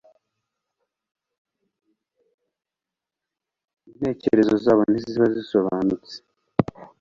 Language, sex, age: Kinyarwanda, male, 19-29